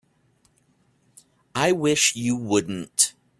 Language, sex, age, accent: English, male, 30-39, United States English